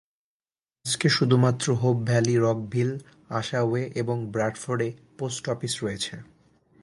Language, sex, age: Bengali, male, 19-29